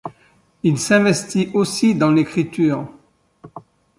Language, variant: French, Français de métropole